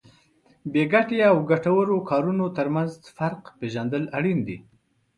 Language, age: Pashto, 30-39